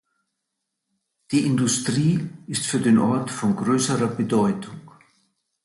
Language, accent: German, Deutschland Deutsch